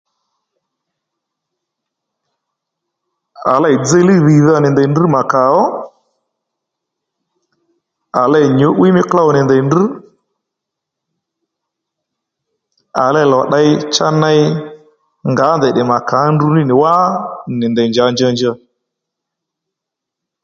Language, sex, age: Lendu, male, 40-49